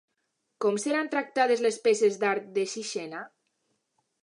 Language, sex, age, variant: Catalan, female, under 19, Alacantí